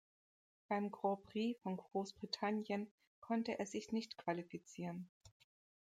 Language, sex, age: German, female, 30-39